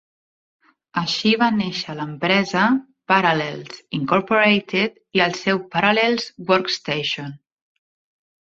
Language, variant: Catalan, Central